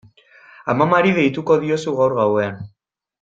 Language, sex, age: Basque, male, 19-29